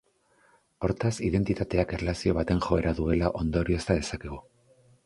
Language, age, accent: Basque, 50-59, Mendebalekoa (Araba, Bizkaia, Gipuzkoako mendebaleko herri batzuk)